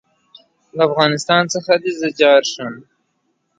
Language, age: English, 19-29